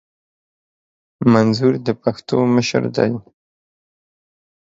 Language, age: Pashto, 19-29